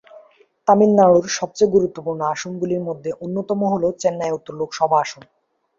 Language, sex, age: Bengali, male, under 19